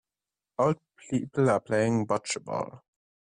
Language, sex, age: English, male, 19-29